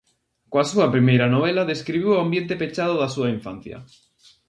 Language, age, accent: Galician, 19-29, Atlántico (seseo e gheada)